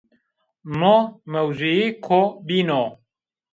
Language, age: Zaza, 30-39